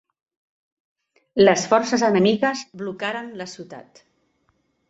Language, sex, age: Catalan, female, 50-59